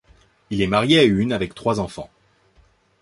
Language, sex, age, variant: French, male, 19-29, Français de métropole